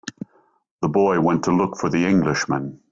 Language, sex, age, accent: English, male, 60-69, United States English